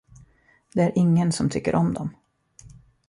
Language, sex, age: Swedish, male, 30-39